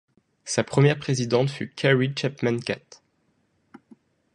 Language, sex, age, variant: French, male, 19-29, Français de métropole